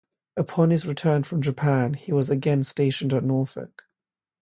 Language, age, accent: English, 19-29, England English; London English